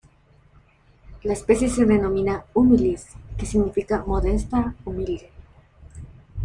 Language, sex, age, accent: Spanish, female, 19-29, América central